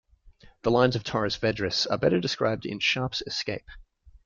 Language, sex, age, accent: English, male, 19-29, Australian English